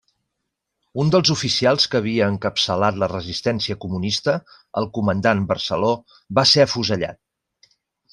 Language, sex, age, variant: Catalan, male, 40-49, Central